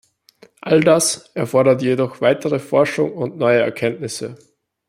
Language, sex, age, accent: German, male, 19-29, Österreichisches Deutsch